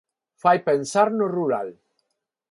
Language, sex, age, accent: Galician, male, 50-59, Neofalante